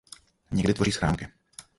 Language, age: Czech, 30-39